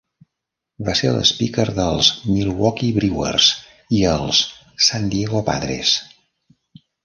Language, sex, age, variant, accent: Catalan, male, 70-79, Central, central